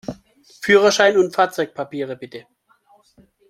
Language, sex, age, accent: German, male, 19-29, Deutschland Deutsch